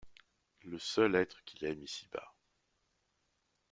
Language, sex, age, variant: French, male, 30-39, Français de métropole